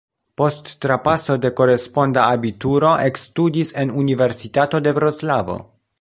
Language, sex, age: Esperanto, male, 19-29